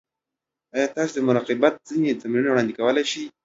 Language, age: Pashto, under 19